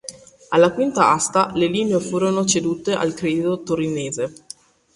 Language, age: Italian, 40-49